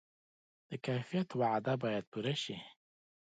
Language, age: Pashto, 30-39